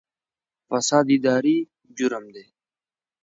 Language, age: Pashto, 19-29